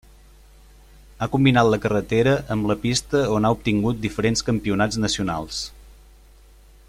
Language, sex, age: Catalan, male, 30-39